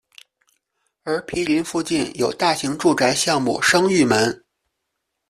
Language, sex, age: Chinese, male, 30-39